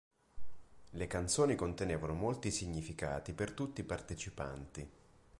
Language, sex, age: Italian, male, 19-29